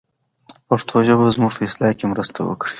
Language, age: Pashto, under 19